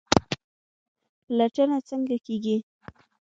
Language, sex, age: Pashto, female, 19-29